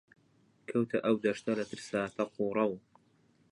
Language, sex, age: Central Kurdish, male, 19-29